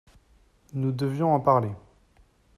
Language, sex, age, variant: French, male, 30-39, Français de métropole